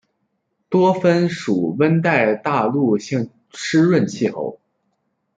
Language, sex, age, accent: Chinese, male, under 19, 出生地：黑龙江省